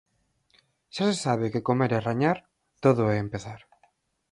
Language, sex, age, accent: Galician, male, 19-29, Central (gheada); Normativo (estándar)